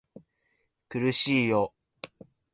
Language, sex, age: Japanese, male, 19-29